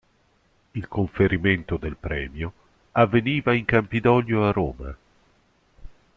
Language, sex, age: Italian, male, 50-59